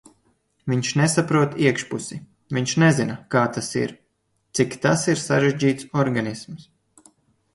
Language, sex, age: Latvian, male, 19-29